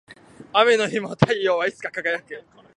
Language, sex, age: Japanese, male, 19-29